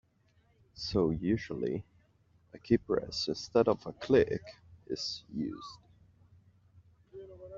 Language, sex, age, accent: English, male, 30-39, England English